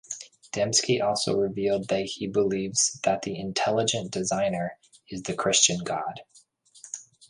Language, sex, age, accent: English, male, 30-39, United States English